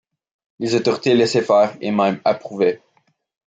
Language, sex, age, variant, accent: French, male, 19-29, Français d'Amérique du Nord, Français du Canada